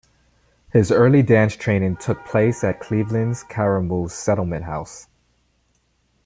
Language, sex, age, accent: English, male, 30-39, United States English